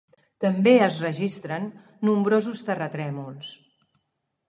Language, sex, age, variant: Catalan, female, 50-59, Central